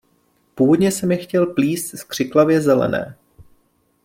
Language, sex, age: Czech, male, 30-39